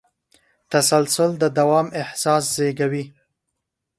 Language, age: Pashto, under 19